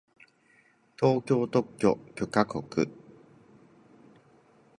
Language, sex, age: Japanese, male, 40-49